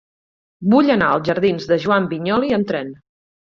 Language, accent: Catalan, Empordanès